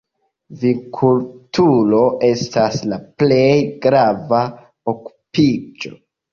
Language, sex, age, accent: Esperanto, male, 19-29, Internacia